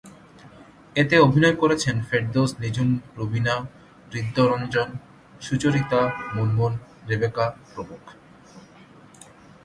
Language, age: Bengali, 30-39